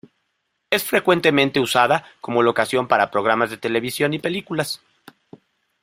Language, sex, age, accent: Spanish, male, 30-39, México